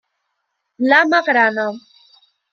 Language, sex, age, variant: Catalan, female, under 19, Central